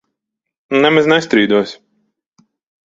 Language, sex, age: Latvian, male, 30-39